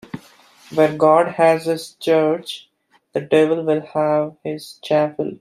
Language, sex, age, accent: English, male, 19-29, India and South Asia (India, Pakistan, Sri Lanka)